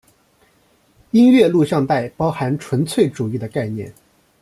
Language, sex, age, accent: Chinese, male, 19-29, 出生地：江苏省